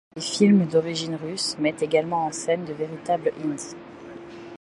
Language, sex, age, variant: French, female, 30-39, Français de métropole